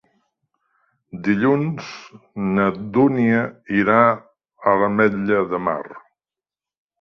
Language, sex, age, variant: Catalan, male, 60-69, Central